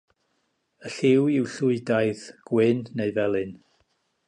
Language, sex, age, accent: Welsh, male, 50-59, Y Deyrnas Unedig Cymraeg